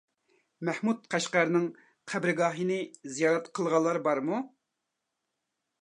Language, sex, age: Uyghur, male, 30-39